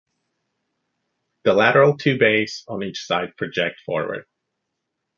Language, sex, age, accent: English, male, 30-39, United States English